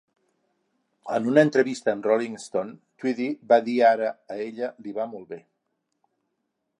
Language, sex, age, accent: Catalan, male, 60-69, Neutre